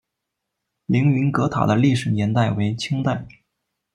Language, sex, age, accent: Chinese, male, 19-29, 出生地：四川省